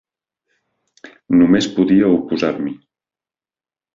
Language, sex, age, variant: Catalan, male, 30-39, Nord-Occidental